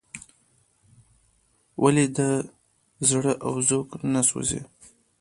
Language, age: Pashto, 19-29